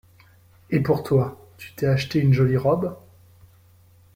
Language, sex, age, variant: French, male, 19-29, Français de métropole